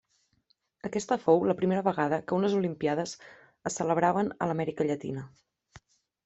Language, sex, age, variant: Catalan, female, 30-39, Central